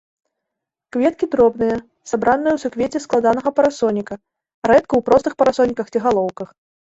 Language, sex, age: Belarusian, female, 19-29